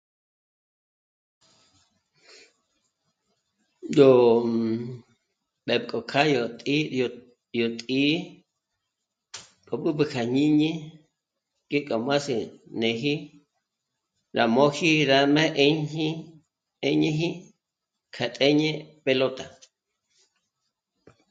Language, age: Michoacán Mazahua, 19-29